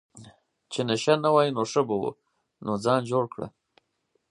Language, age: Pashto, 40-49